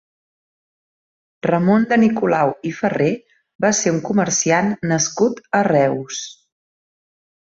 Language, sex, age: Catalan, female, 40-49